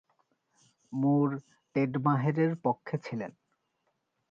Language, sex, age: Bengali, male, 19-29